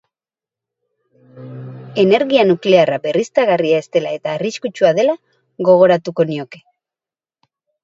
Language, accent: Basque, Mendebalekoa (Araba, Bizkaia, Gipuzkoako mendebaleko herri batzuk)